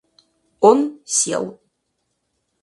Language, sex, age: Russian, female, 19-29